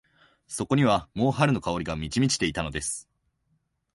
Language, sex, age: Japanese, male, 19-29